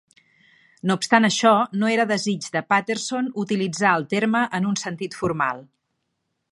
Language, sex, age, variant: Catalan, female, 40-49, Central